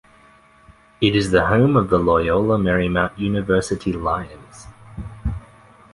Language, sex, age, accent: English, male, 19-29, Australian English